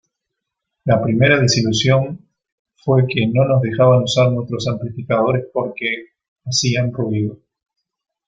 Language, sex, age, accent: Spanish, male, 30-39, Rioplatense: Argentina, Uruguay, este de Bolivia, Paraguay